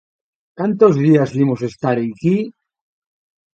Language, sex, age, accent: Galician, male, 60-69, Atlántico (seseo e gheada)